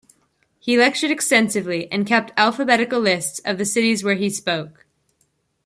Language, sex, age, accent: English, female, under 19, United States English